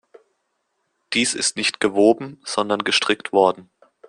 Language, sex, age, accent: German, male, 19-29, Deutschland Deutsch